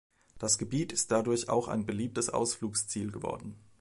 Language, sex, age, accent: German, male, 19-29, Deutschland Deutsch